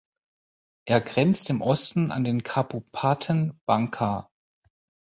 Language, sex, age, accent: German, male, 40-49, Deutschland Deutsch